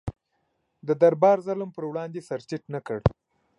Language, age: Pashto, 19-29